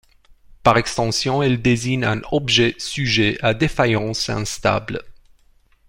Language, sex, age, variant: French, male, 30-39, Français d'Europe